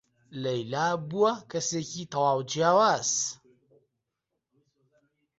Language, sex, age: Central Kurdish, male, 19-29